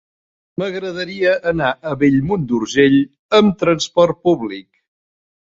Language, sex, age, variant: Catalan, male, 60-69, Central